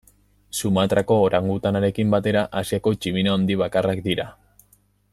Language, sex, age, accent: Basque, male, 19-29, Mendebalekoa (Araba, Bizkaia, Gipuzkoako mendebaleko herri batzuk)